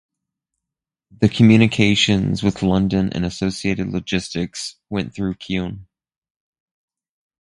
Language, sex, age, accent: English, male, 30-39, United States English